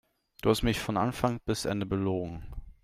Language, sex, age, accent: German, male, 19-29, Deutschland Deutsch